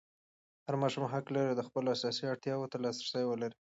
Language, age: Pashto, 19-29